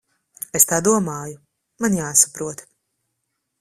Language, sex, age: Latvian, female, 30-39